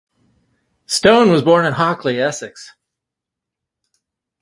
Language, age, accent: English, 40-49, United States English